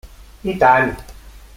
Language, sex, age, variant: Catalan, male, 60-69, Central